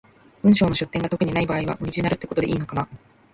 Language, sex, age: Japanese, female, 19-29